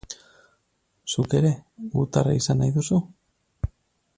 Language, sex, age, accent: Basque, male, 30-39, Mendebalekoa (Araba, Bizkaia, Gipuzkoako mendebaleko herri batzuk)